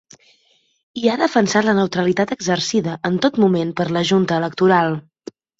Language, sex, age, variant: Catalan, female, 19-29, Balear